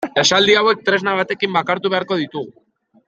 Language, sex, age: Basque, male, 19-29